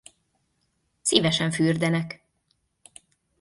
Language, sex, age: Hungarian, female, 40-49